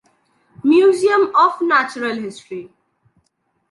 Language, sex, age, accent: English, female, 19-29, India and South Asia (India, Pakistan, Sri Lanka)